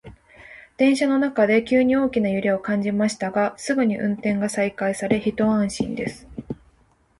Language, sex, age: Japanese, female, 19-29